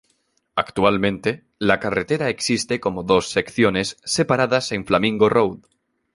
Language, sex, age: Spanish, male, 19-29